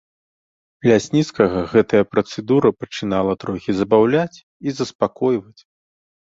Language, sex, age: Belarusian, male, 19-29